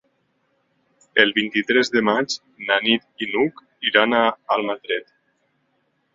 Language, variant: Catalan, Nord-Occidental